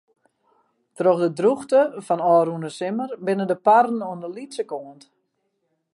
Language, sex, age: Western Frisian, female, 50-59